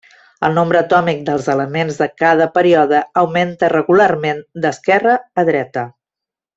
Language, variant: Catalan, Central